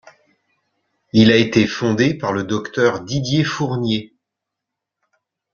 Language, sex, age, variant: French, male, 40-49, Français de métropole